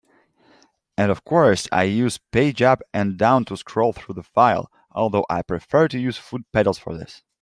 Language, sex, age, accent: English, male, 19-29, United States English